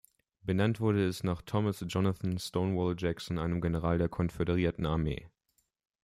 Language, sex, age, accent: German, male, 19-29, Deutschland Deutsch